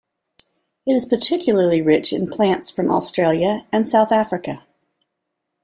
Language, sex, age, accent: English, female, 40-49, United States English